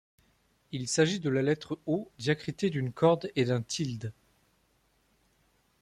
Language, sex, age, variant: French, male, 30-39, Français de métropole